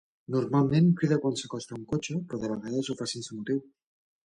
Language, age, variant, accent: Catalan, 30-39, Central, central